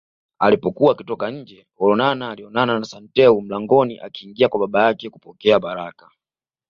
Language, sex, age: Swahili, male, 19-29